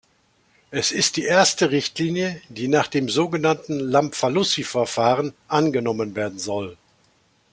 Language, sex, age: German, male, 60-69